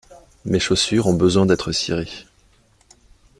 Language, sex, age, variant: French, male, 30-39, Français de métropole